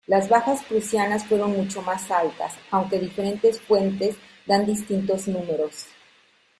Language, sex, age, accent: Spanish, female, 50-59, México